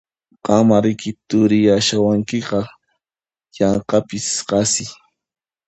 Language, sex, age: Puno Quechua, male, 30-39